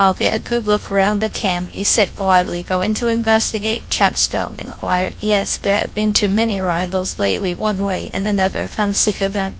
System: TTS, GlowTTS